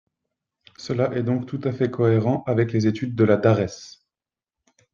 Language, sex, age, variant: French, male, 30-39, Français de métropole